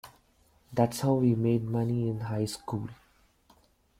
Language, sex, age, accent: English, male, 19-29, India and South Asia (India, Pakistan, Sri Lanka)